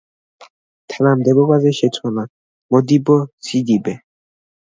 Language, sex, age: Georgian, male, under 19